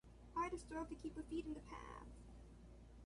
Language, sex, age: English, male, under 19